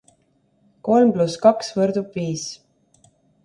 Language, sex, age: Estonian, female, 30-39